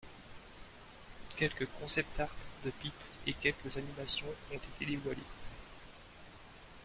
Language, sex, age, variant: French, male, 30-39, Français de métropole